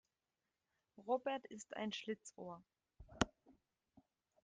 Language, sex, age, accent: German, female, 30-39, Deutschland Deutsch